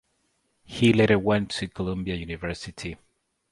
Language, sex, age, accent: English, male, 40-49, United States English